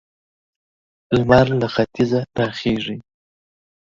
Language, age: Pashto, under 19